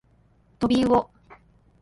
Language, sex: Japanese, female